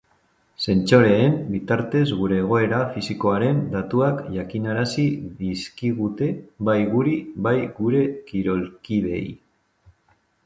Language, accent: Basque, Mendebalekoa (Araba, Bizkaia, Gipuzkoako mendebaleko herri batzuk)